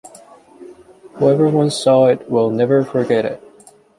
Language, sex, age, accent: English, male, 30-39, United States English